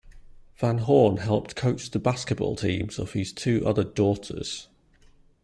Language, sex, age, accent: English, male, 40-49, England English